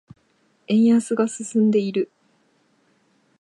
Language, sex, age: Japanese, female, 19-29